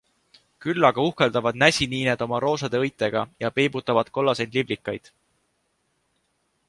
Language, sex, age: Estonian, male, 19-29